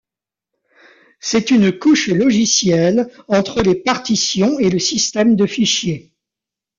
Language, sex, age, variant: French, male, 40-49, Français de métropole